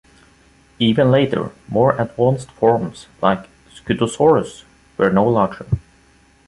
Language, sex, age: English, male, 30-39